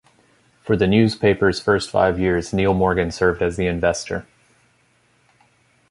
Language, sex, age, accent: English, male, 30-39, United States English